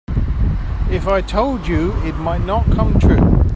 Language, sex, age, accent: English, male, 50-59, England English